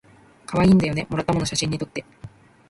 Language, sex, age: Japanese, female, 19-29